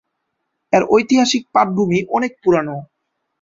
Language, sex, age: Bengali, male, 19-29